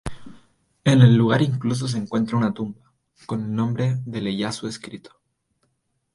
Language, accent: Spanish, Chileno: Chile, Cuyo